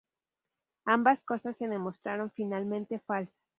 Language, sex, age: Spanish, female, 19-29